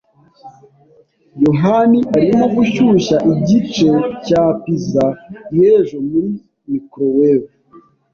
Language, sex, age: Kinyarwanda, male, 19-29